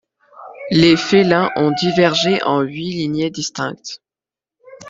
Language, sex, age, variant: French, male, under 19, Français de métropole